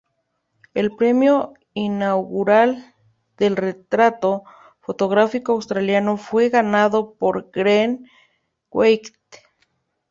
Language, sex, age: Spanish, female, 30-39